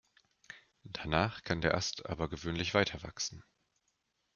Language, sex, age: German, male, 19-29